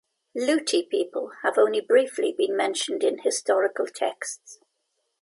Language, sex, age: English, female, 70-79